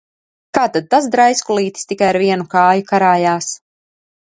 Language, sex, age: Latvian, female, 30-39